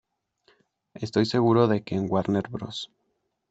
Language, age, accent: Spanish, under 19, México